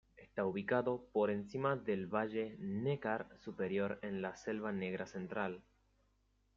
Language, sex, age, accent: Spanish, male, 19-29, Rioplatense: Argentina, Uruguay, este de Bolivia, Paraguay